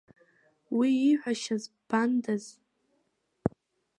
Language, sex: Abkhazian, female